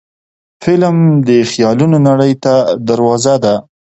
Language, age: Pashto, 30-39